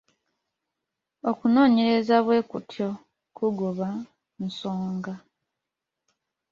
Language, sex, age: Ganda, female, 19-29